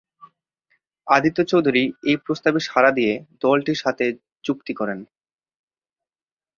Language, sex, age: Bengali, male, 19-29